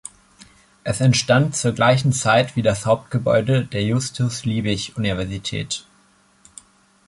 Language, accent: German, Deutschland Deutsch